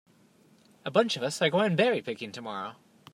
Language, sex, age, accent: English, male, 30-39, Canadian English